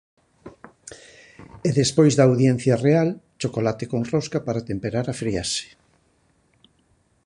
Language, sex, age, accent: Galician, male, 50-59, Atlántico (seseo e gheada)